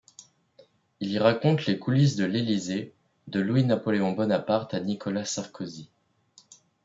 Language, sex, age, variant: French, male, under 19, Français de métropole